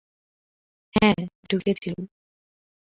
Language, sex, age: Bengali, female, 19-29